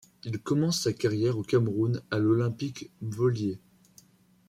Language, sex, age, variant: French, male, under 19, Français de métropole